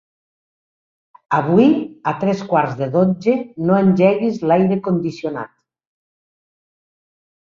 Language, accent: Catalan, valencià